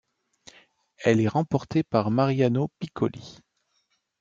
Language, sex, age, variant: French, male, under 19, Français de métropole